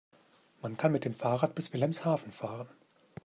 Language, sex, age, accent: German, male, 50-59, Deutschland Deutsch